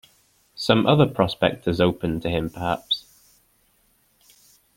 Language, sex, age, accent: English, male, 19-29, England English